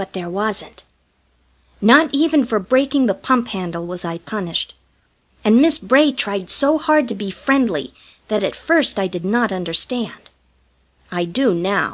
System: none